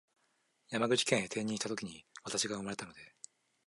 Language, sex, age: Japanese, male, 19-29